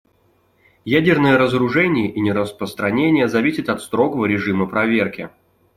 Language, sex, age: Russian, male, 30-39